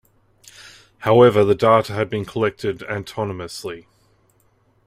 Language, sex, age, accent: English, male, 30-39, Australian English